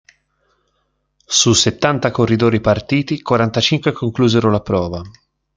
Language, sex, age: Italian, male, 19-29